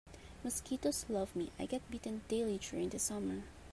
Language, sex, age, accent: English, female, 19-29, Filipino